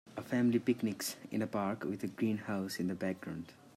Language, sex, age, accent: English, male, 19-29, India and South Asia (India, Pakistan, Sri Lanka)